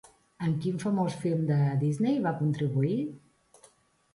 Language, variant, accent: Catalan, Central, central